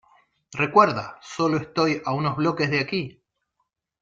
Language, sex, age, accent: Spanish, male, 30-39, Rioplatense: Argentina, Uruguay, este de Bolivia, Paraguay